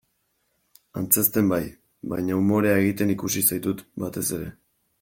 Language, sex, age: Basque, male, 19-29